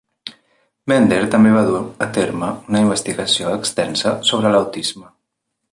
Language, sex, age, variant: Catalan, male, 30-39, Central